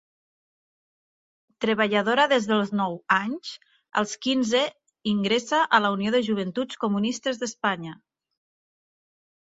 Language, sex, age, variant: Catalan, female, 30-39, Nord-Occidental